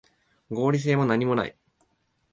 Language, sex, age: Japanese, male, 19-29